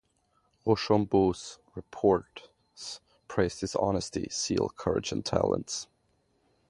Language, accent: English, United States English